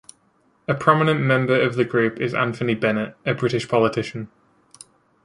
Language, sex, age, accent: English, male, 19-29, England English